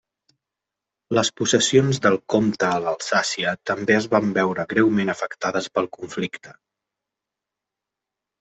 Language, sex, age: Catalan, male, 40-49